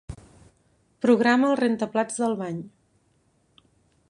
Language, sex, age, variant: Catalan, female, 19-29, Central